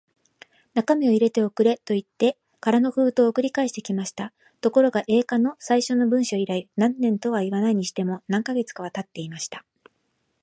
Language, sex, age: Japanese, female, 40-49